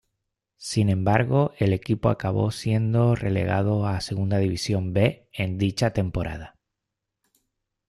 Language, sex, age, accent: Spanish, male, 40-49, España: Islas Canarias